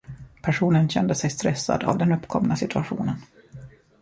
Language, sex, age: Swedish, male, 30-39